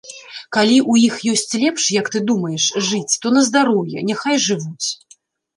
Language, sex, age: Belarusian, female, 40-49